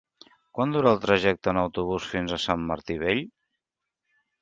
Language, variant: Catalan, Central